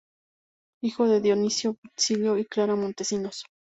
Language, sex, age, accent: Spanish, female, 30-39, México